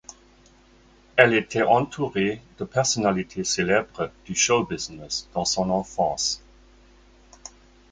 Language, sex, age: French, male, 60-69